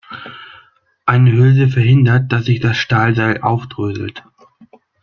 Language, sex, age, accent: German, male, 19-29, Deutschland Deutsch